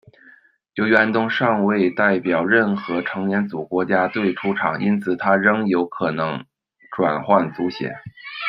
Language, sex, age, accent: Chinese, male, 30-39, 出生地：北京市